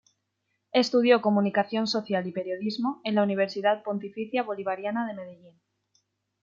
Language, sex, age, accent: Spanish, female, 19-29, España: Centro-Sur peninsular (Madrid, Toledo, Castilla-La Mancha)